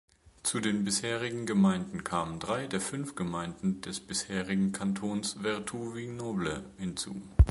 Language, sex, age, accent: German, male, 30-39, Deutschland Deutsch